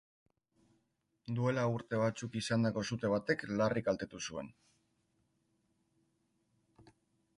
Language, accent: Basque, Mendebalekoa (Araba, Bizkaia, Gipuzkoako mendebaleko herri batzuk)